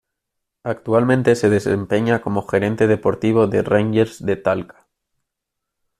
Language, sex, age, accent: Spanish, male, 19-29, España: Centro-Sur peninsular (Madrid, Toledo, Castilla-La Mancha)